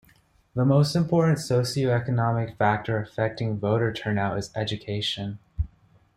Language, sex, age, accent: English, male, 19-29, United States English